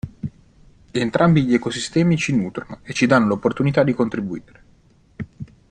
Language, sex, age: Italian, male, 19-29